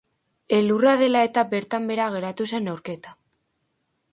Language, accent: Basque, Erdialdekoa edo Nafarra (Gipuzkoa, Nafarroa)